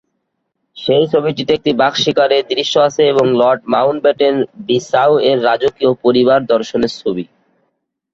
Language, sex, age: Bengali, male, under 19